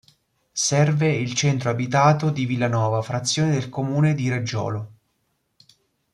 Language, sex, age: Italian, male, 19-29